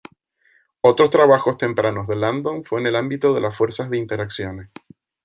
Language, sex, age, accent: Spanish, male, 30-39, España: Islas Canarias